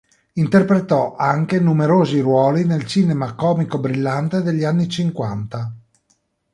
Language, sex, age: Italian, male, 40-49